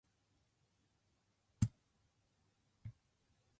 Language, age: Japanese, 19-29